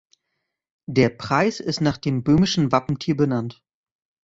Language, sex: German, male